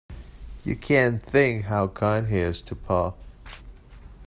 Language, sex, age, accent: English, male, 30-39, United States English